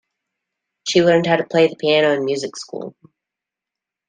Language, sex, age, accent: English, male, under 19, United States English